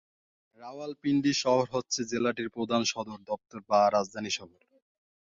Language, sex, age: Bengali, male, 19-29